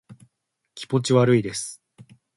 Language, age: Japanese, 19-29